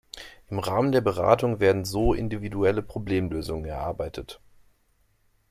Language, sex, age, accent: German, male, 19-29, Deutschland Deutsch